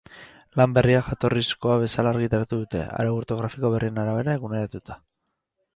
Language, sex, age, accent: Basque, male, 30-39, Mendebalekoa (Araba, Bizkaia, Gipuzkoako mendebaleko herri batzuk)